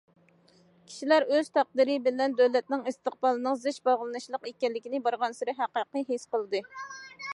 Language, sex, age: Uyghur, female, 30-39